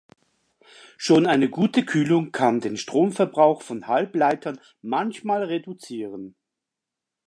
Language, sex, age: German, male, 50-59